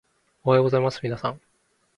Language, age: Japanese, 19-29